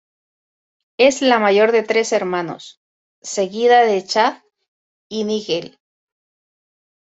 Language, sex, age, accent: Spanish, female, 40-49, España: Centro-Sur peninsular (Madrid, Toledo, Castilla-La Mancha)